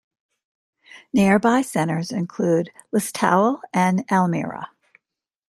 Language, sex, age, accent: English, female, 50-59, United States English